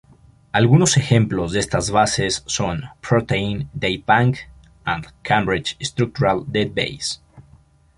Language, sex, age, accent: Spanish, male, 19-29, México